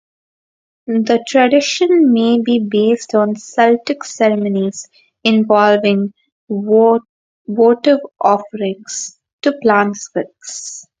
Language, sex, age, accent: English, female, under 19, India and South Asia (India, Pakistan, Sri Lanka)